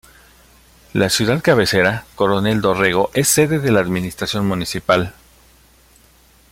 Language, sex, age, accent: Spanish, male, 40-49, México